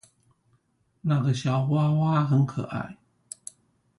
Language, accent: Chinese, 出生地：臺南市